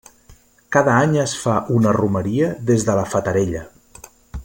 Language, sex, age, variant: Catalan, male, 50-59, Central